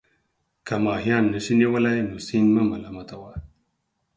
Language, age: Pashto, 30-39